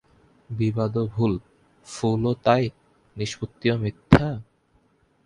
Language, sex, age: Bengali, male, 19-29